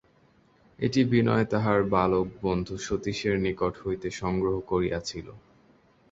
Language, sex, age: Bengali, male, 19-29